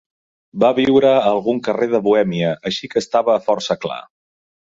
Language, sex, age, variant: Catalan, male, 30-39, Central